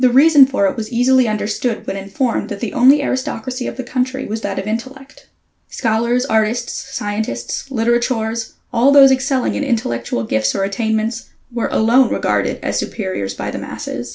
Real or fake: real